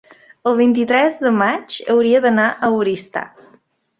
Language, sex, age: Catalan, female, 19-29